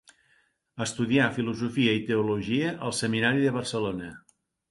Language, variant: Catalan, Central